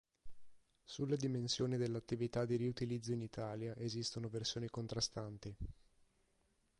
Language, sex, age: Italian, male, 30-39